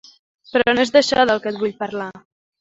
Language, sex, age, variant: Catalan, female, 19-29, Central